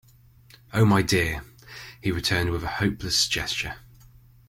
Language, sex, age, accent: English, male, 19-29, England English